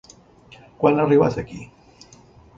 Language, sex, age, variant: Catalan, male, 60-69, Central